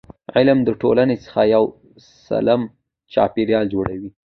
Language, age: Pashto, under 19